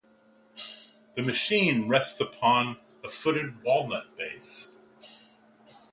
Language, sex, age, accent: English, male, 50-59, United States English